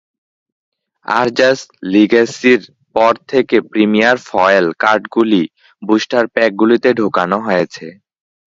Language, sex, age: Bengali, male, 19-29